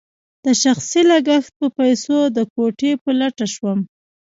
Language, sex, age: Pashto, female, 19-29